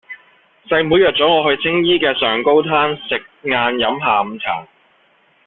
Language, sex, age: Cantonese, male, 30-39